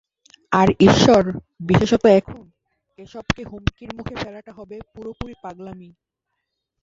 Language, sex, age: Bengali, male, 19-29